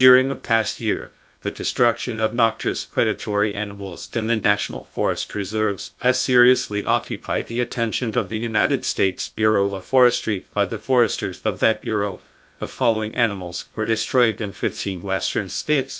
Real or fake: fake